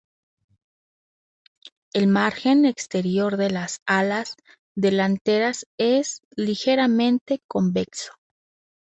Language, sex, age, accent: Spanish, female, 30-39, México